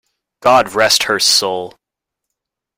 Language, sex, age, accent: English, male, 19-29, United States English